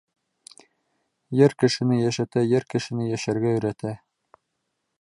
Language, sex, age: Bashkir, male, 19-29